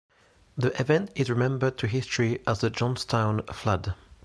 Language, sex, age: English, male, 19-29